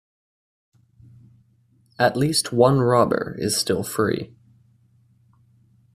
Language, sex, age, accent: English, male, 19-29, United States English